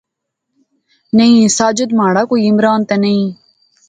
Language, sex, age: Pahari-Potwari, female, 19-29